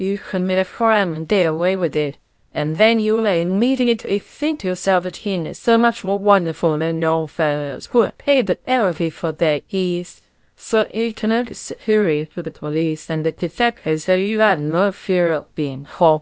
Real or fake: fake